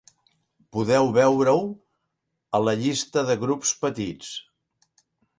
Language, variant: Catalan, Central